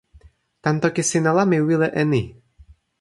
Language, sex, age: Toki Pona, male, 19-29